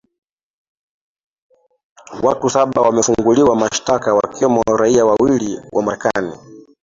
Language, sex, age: Swahili, male, 30-39